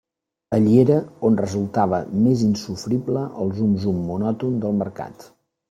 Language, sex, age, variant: Catalan, male, 50-59, Central